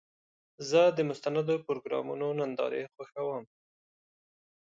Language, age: Pashto, 30-39